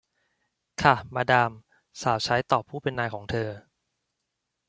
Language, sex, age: Thai, male, 30-39